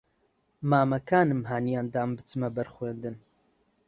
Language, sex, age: Central Kurdish, male, 19-29